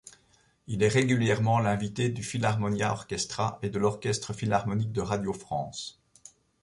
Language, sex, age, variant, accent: French, male, 50-59, Français d'Europe, Français de Belgique